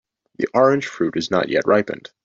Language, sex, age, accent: English, male, under 19, United States English